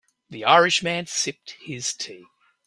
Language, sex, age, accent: English, male, 40-49, Australian English